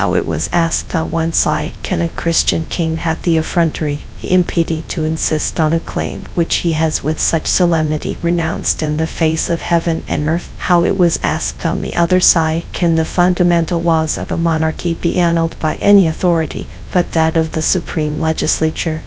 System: TTS, GradTTS